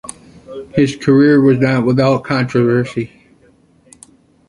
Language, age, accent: English, 50-59, United States English